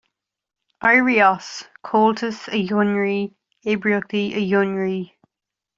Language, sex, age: Irish, female, 19-29